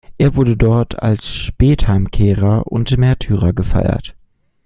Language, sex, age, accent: German, male, 19-29, Deutschland Deutsch